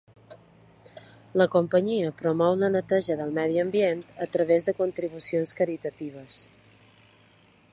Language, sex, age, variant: Catalan, female, 30-39, Balear